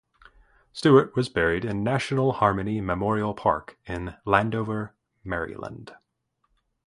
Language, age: English, 30-39